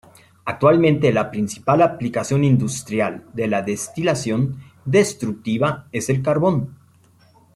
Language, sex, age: Spanish, male, 60-69